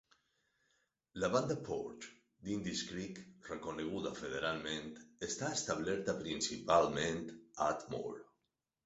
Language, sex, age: Catalan, male, 50-59